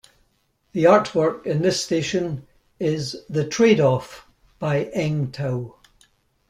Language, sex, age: English, male, 70-79